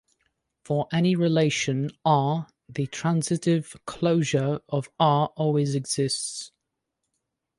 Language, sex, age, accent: English, male, 19-29, England English